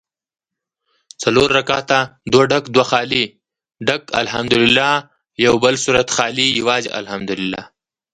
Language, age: Pashto, 19-29